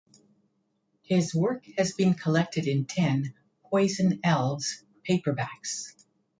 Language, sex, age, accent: English, female, 60-69, Canadian English